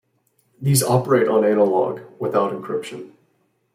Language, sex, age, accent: English, male, 19-29, United States English